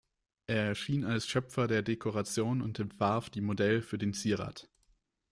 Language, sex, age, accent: German, male, 19-29, Deutschland Deutsch